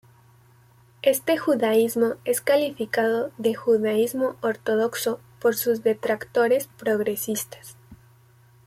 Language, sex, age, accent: Spanish, female, 19-29, México